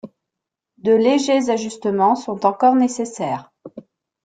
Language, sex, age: French, female, 50-59